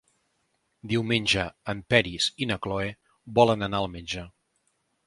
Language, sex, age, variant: Catalan, male, 40-49, Central